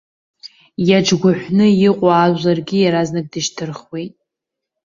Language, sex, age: Abkhazian, female, under 19